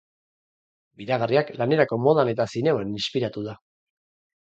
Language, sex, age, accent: Basque, male, 40-49, Mendebalekoa (Araba, Bizkaia, Gipuzkoako mendebaleko herri batzuk)